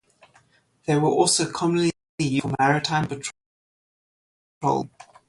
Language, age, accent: English, 30-39, Southern African (South Africa, Zimbabwe, Namibia)